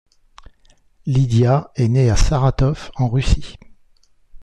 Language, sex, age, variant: French, male, 50-59, Français de métropole